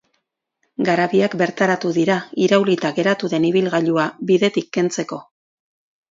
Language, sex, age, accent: Basque, female, 40-49, Erdialdekoa edo Nafarra (Gipuzkoa, Nafarroa)